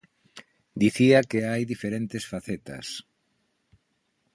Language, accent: Galician, Normativo (estándar)